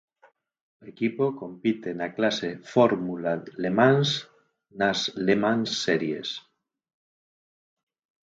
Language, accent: Galician, Central (gheada); Normativo (estándar)